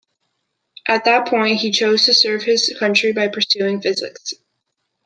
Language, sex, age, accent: English, male, 19-29, United States English